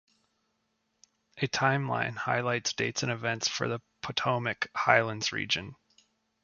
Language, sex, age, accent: English, male, 30-39, United States English